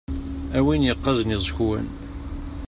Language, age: Kabyle, 30-39